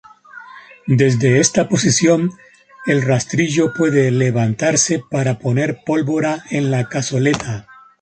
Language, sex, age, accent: Spanish, male, 30-39, España: Centro-Sur peninsular (Madrid, Toledo, Castilla-La Mancha)